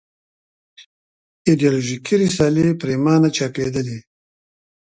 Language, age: Pashto, 60-69